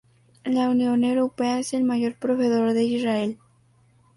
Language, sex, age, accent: Spanish, female, 19-29, México